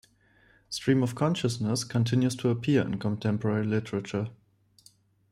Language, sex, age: English, male, 19-29